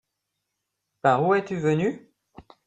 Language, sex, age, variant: French, male, 40-49, Français de métropole